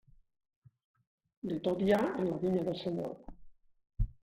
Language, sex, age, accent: Catalan, male, 50-59, valencià